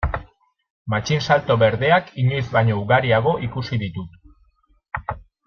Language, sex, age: Basque, male, 30-39